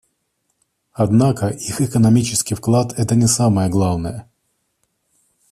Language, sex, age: Russian, male, 30-39